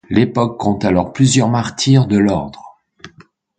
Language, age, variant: French, 50-59, Français de métropole